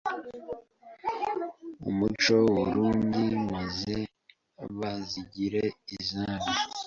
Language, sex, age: Kinyarwanda, male, 19-29